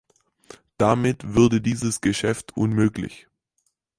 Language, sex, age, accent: German, male, under 19, Deutschland Deutsch